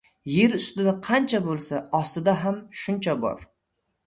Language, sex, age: Uzbek, male, 30-39